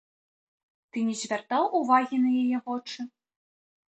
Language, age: Belarusian, 19-29